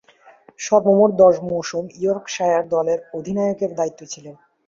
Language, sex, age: Bengali, male, under 19